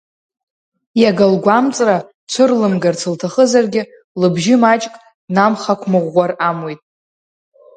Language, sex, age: Abkhazian, female, under 19